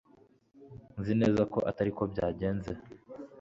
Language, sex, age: Kinyarwanda, male, 19-29